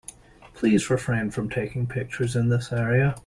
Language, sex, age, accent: English, male, 19-29, United States English